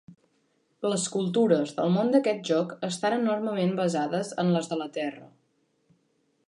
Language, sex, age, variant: Catalan, female, under 19, Central